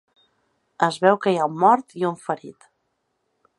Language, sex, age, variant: Catalan, female, 40-49, Central